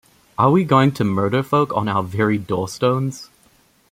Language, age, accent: English, 19-29, New Zealand English